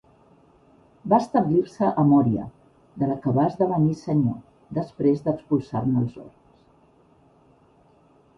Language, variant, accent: Catalan, Central, central